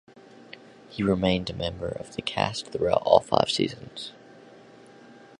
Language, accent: English, United States English